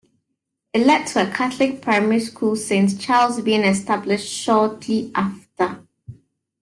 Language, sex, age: English, female, 30-39